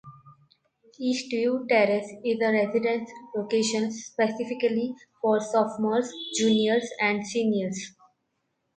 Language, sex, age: English, female, 19-29